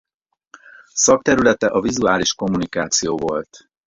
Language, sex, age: Hungarian, male, 40-49